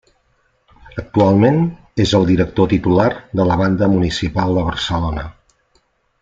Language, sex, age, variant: Catalan, male, 60-69, Central